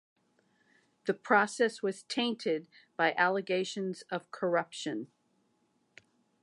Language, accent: English, United States English